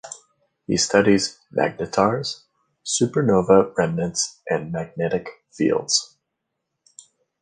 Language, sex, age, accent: English, male, 30-39, United States English